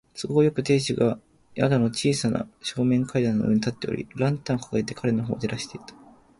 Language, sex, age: Japanese, male, 19-29